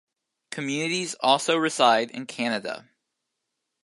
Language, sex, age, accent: English, male, 19-29, United States English